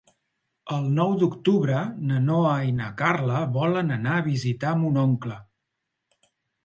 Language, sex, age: Catalan, male, 40-49